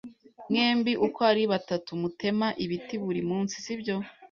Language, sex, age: Kinyarwanda, female, 19-29